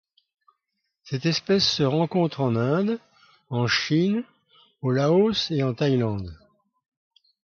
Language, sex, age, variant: French, male, 80-89, Français de métropole